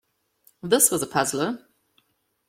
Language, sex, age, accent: English, female, 30-39, Southern African (South Africa, Zimbabwe, Namibia)